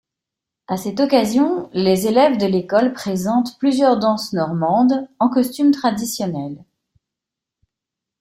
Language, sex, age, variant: French, female, 50-59, Français de métropole